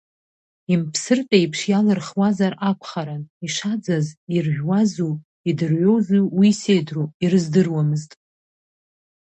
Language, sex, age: Abkhazian, female, 30-39